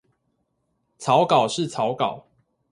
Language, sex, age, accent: Chinese, male, 19-29, 出生地：臺北市